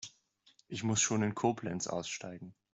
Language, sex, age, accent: German, male, 19-29, Deutschland Deutsch